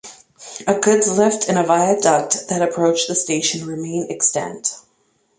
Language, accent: English, United States English